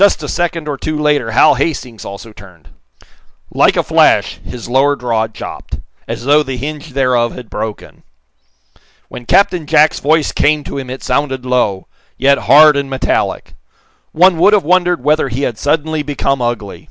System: none